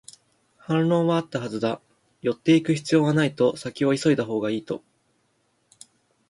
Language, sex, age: Japanese, male, 19-29